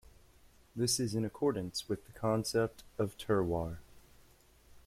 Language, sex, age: English, male, 30-39